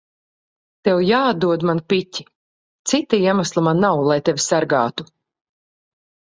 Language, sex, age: Latvian, female, 40-49